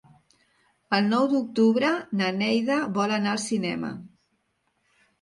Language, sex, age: Catalan, female, 60-69